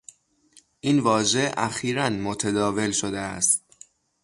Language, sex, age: Persian, male, 19-29